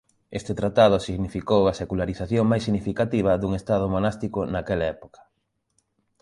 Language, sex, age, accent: Galician, male, 30-39, Normativo (estándar)